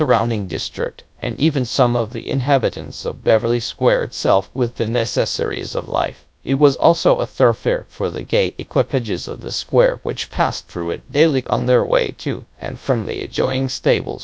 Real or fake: fake